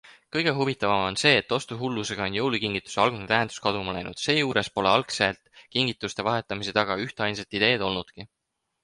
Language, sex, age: Estonian, male, 19-29